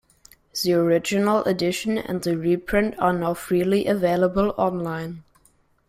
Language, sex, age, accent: English, male, under 19, England English